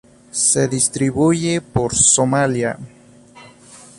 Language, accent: Spanish, México